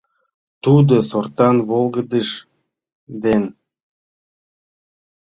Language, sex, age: Mari, male, 40-49